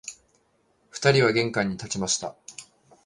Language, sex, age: Japanese, male, 19-29